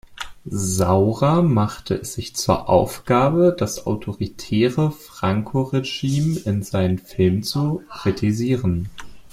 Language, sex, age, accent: German, male, 19-29, Deutschland Deutsch